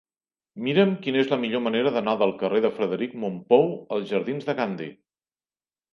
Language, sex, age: Catalan, male, 40-49